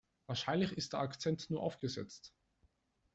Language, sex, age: German, male, under 19